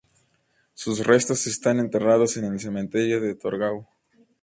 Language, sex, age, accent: Spanish, male, 19-29, México